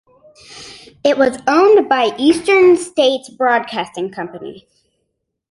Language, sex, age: English, male, 19-29